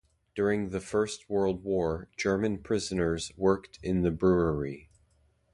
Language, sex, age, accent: English, male, 30-39, United States English